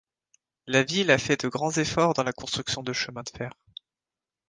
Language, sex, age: French, male, 19-29